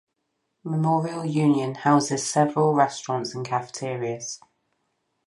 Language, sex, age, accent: English, female, 30-39, England English